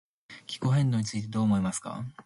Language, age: English, under 19